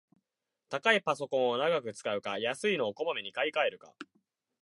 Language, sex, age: Japanese, male, 19-29